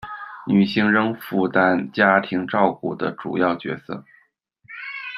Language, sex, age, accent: Chinese, male, 30-39, 出生地：北京市